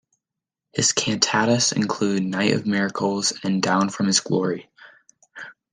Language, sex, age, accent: English, male, under 19, United States English